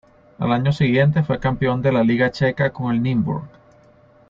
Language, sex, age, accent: Spanish, male, 30-39, Andino-Pacífico: Colombia, Perú, Ecuador, oeste de Bolivia y Venezuela andina